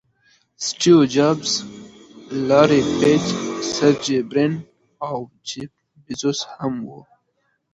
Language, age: Pashto, 19-29